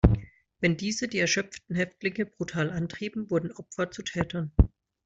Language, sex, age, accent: German, male, 30-39, Deutschland Deutsch